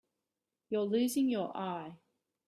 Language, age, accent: English, 40-49, Australian English